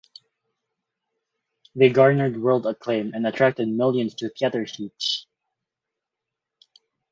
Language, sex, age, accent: English, male, 19-29, Filipino